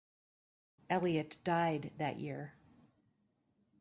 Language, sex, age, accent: English, female, 50-59, United States English